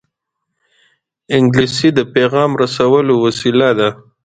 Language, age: Pashto, 30-39